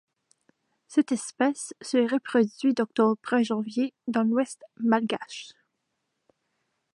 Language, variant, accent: French, Français d'Amérique du Nord, Français du Canada